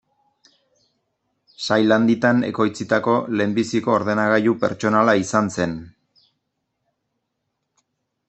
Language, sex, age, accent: Basque, male, 30-39, Erdialdekoa edo Nafarra (Gipuzkoa, Nafarroa)